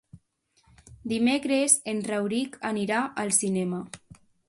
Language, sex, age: Catalan, female, under 19